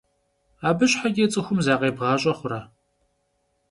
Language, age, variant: Kabardian, 40-49, Адыгэбзэ (Къэбэрдей, Кирил, псоми зэдай)